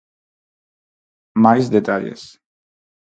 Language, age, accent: Galician, 19-29, Neofalante